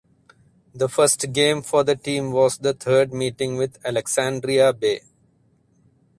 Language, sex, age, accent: English, male, 30-39, India and South Asia (India, Pakistan, Sri Lanka)